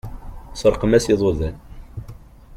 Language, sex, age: Kabyle, male, 40-49